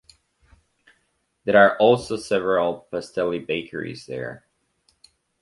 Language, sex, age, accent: English, male, 30-39, United States English